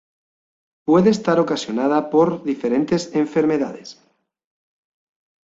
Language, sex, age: Spanish, male, 40-49